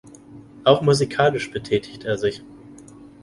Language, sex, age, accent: German, male, 19-29, Deutschland Deutsch